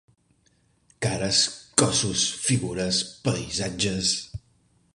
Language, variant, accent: Catalan, Central, central